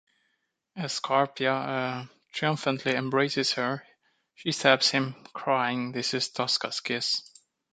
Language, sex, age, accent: English, male, 30-39, United States English